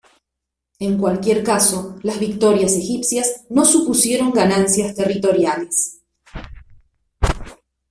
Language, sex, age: Spanish, female, 40-49